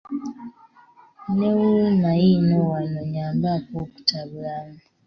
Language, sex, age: Ganda, female, 19-29